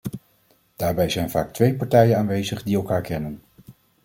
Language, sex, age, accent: Dutch, male, 40-49, Nederlands Nederlands